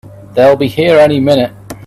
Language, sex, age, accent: English, male, 19-29, England English